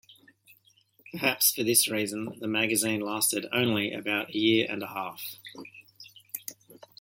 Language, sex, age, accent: English, male, 40-49, Australian English